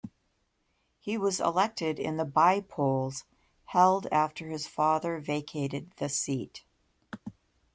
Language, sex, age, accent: English, female, 50-59, United States English